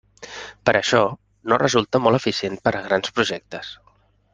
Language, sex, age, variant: Catalan, male, 30-39, Central